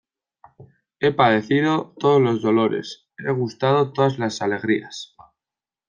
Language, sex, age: Spanish, male, 19-29